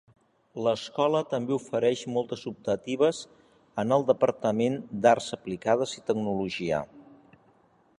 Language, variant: Catalan, Central